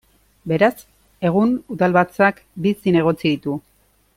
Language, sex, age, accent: Basque, female, 40-49, Erdialdekoa edo Nafarra (Gipuzkoa, Nafarroa)